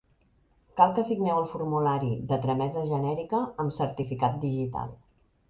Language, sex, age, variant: Catalan, female, 50-59, Central